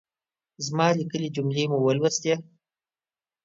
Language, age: Pashto, 30-39